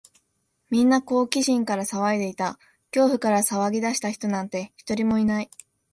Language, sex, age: Japanese, female, 19-29